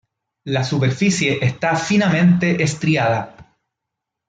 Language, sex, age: Spanish, male, 30-39